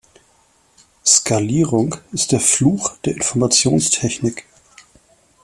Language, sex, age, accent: German, male, 40-49, Deutschland Deutsch